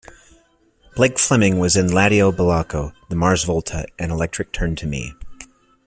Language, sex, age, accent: English, male, 30-39, United States English